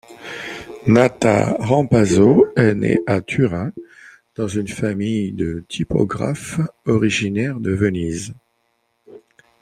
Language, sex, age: French, male, 50-59